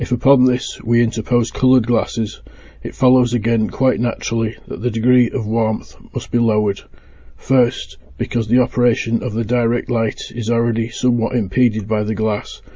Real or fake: real